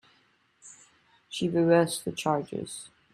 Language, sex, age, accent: English, female, 30-39, England English